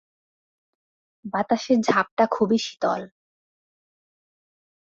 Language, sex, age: Bengali, female, 19-29